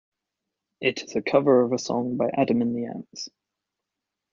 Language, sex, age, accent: English, male, 19-29, England English